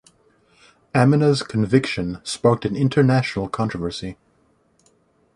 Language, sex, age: English, male, 19-29